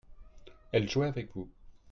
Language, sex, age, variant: French, male, 30-39, Français de métropole